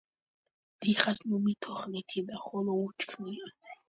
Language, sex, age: Georgian, female, under 19